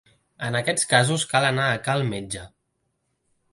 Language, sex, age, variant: Catalan, male, 30-39, Central